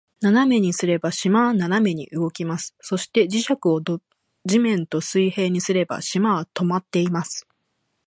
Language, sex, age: Japanese, female, 30-39